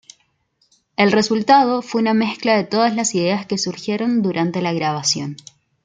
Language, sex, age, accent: Spanish, female, 19-29, Chileno: Chile, Cuyo